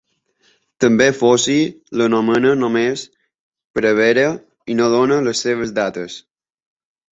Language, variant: Catalan, Balear